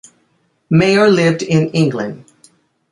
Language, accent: English, United States English